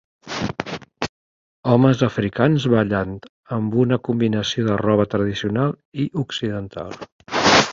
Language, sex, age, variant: Catalan, male, 60-69, Central